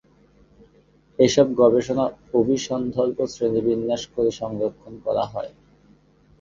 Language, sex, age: Bengali, male, 19-29